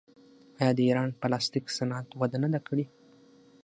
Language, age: Pashto, under 19